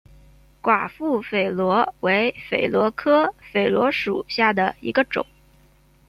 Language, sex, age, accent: Chinese, female, 19-29, 出生地：江西省